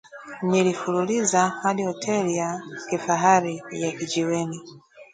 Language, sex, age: Swahili, female, 40-49